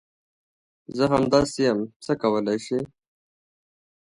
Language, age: Pashto, 30-39